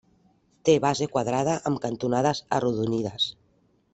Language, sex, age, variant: Catalan, female, 50-59, Central